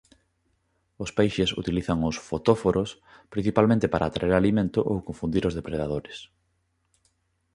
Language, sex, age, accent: Galician, male, 30-39, Normativo (estándar)